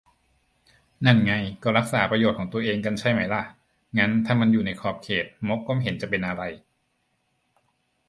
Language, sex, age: Thai, male, 40-49